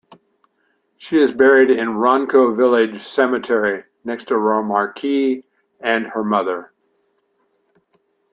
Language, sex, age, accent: English, male, 70-79, Canadian English